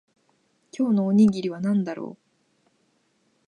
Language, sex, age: Japanese, female, 19-29